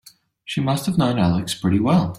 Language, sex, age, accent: English, male, 30-39, Australian English